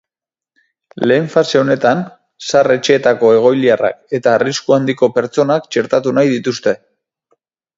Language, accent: Basque, Erdialdekoa edo Nafarra (Gipuzkoa, Nafarroa)